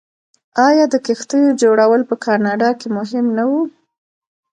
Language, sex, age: Pashto, female, 30-39